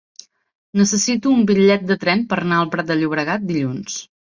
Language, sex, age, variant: Catalan, female, 30-39, Central